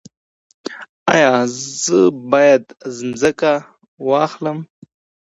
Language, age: Pashto, 19-29